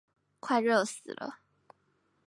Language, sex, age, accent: Chinese, female, 19-29, 出生地：臺北市